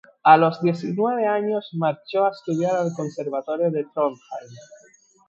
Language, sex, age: Spanish, male, 19-29